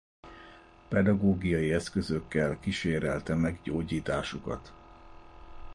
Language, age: Hungarian, 40-49